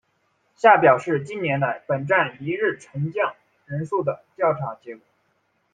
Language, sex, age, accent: Chinese, male, 19-29, 出生地：湖南省